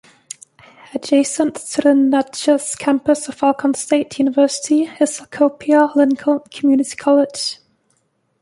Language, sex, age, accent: English, female, 19-29, England English